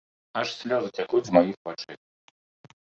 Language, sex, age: Belarusian, male, 30-39